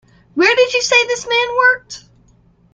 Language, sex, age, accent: English, female, 19-29, United States English